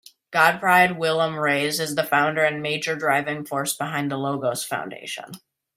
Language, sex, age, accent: English, male, under 19, United States English